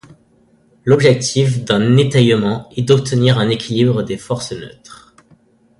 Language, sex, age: French, male, under 19